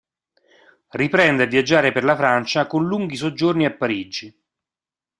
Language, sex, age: Italian, male, 50-59